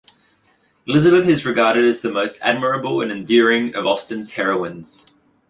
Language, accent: English, Australian English